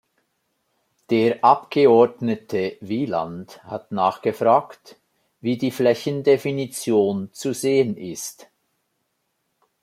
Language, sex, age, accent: German, male, 50-59, Schweizerdeutsch